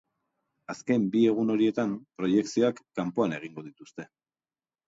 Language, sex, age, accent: Basque, male, 40-49, Erdialdekoa edo Nafarra (Gipuzkoa, Nafarroa)